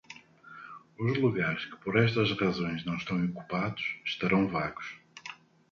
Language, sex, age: Portuguese, male, 50-59